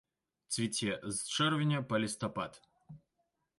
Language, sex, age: Belarusian, male, 19-29